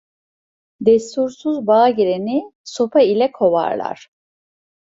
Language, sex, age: Turkish, female, 50-59